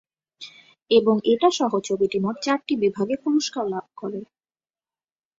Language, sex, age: Bengali, female, 19-29